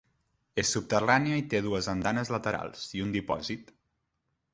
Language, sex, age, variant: Catalan, male, 19-29, Central